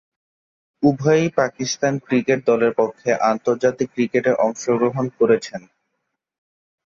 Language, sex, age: Bengali, male, 19-29